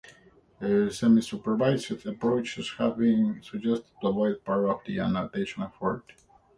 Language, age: English, 19-29